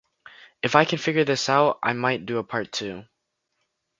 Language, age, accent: English, under 19, United States English